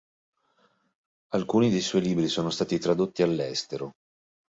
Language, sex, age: Italian, male, 40-49